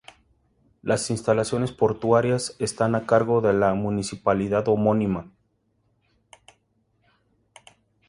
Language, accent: Spanish, México